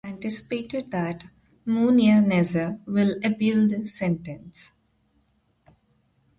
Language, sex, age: English, female, 30-39